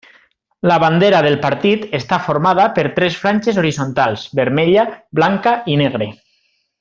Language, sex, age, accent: Catalan, male, 19-29, valencià